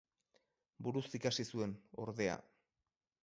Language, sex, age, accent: Basque, male, 40-49, Erdialdekoa edo Nafarra (Gipuzkoa, Nafarroa)